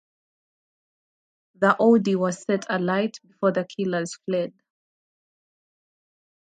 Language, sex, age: English, female, 19-29